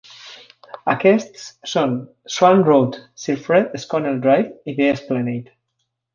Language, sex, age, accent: Catalan, male, 30-39, valencià